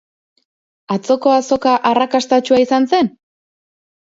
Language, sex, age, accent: Basque, female, 30-39, Erdialdekoa edo Nafarra (Gipuzkoa, Nafarroa)